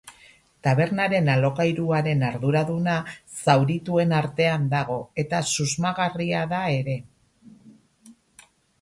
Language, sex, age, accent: Basque, female, 50-59, Erdialdekoa edo Nafarra (Gipuzkoa, Nafarroa)